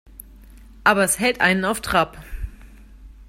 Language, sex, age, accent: German, female, 19-29, Deutschland Deutsch